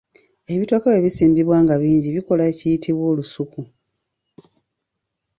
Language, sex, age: Ganda, female, 50-59